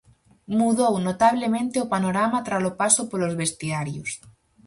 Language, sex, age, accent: Galician, female, under 19, Central (gheada)